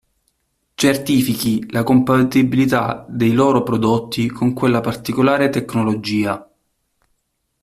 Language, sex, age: Italian, male, 30-39